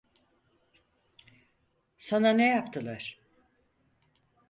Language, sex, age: Turkish, female, 80-89